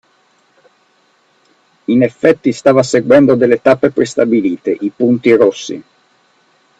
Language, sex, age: Italian, male, 40-49